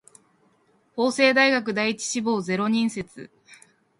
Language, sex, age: Japanese, female, 19-29